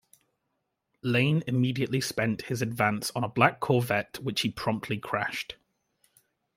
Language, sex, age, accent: English, male, 19-29, England English